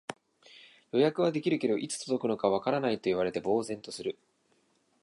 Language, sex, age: Japanese, male, 19-29